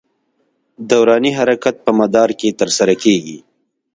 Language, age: Pashto, 30-39